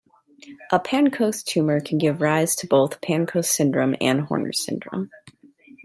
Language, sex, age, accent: English, female, 30-39, United States English